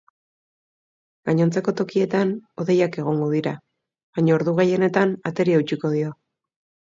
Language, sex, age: Basque, female, 30-39